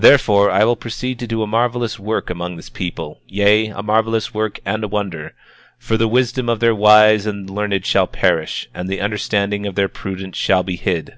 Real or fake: real